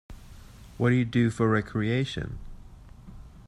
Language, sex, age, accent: English, male, 30-39, United States English